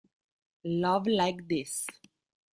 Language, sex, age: Italian, female, 30-39